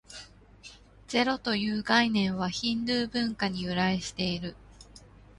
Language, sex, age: Japanese, female, 30-39